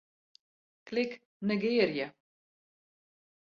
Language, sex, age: Western Frisian, female, 40-49